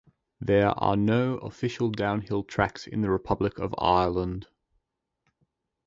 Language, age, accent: English, 19-29, England English